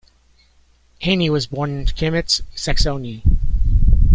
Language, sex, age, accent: English, male, 60-69, United States English